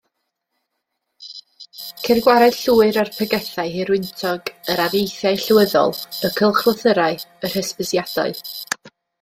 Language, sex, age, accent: Welsh, female, 19-29, Y Deyrnas Unedig Cymraeg